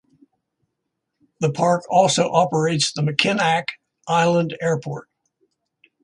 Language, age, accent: English, 60-69, United States English